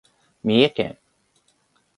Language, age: Japanese, 40-49